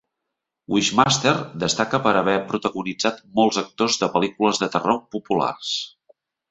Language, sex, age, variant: Catalan, male, 40-49, Central